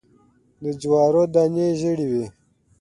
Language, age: Pashto, 19-29